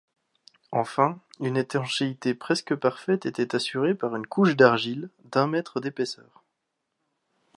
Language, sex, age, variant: French, male, 19-29, Français de métropole